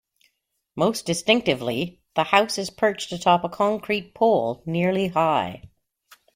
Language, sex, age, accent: English, female, 50-59, Canadian English